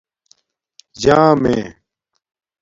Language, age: Domaaki, 30-39